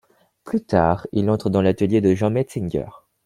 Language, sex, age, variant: French, male, 19-29, Français de métropole